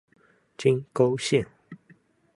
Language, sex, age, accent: Chinese, male, 19-29, 出生地：福建省